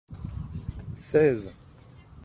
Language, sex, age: French, male, 30-39